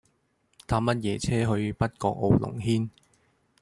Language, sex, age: Cantonese, male, 19-29